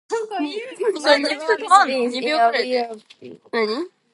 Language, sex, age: English, female, under 19